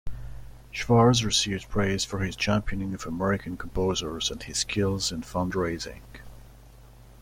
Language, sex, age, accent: English, male, 30-39, England English